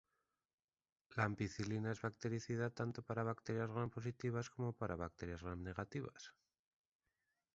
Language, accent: Spanish, España: Norte peninsular (Asturias, Castilla y León, Cantabria, País Vasco, Navarra, Aragón, La Rioja, Guadalajara, Cuenca)